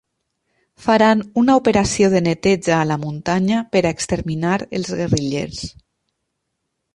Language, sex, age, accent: Catalan, female, 30-39, valencià meridional